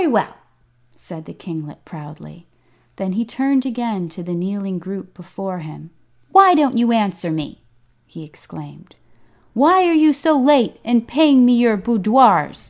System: none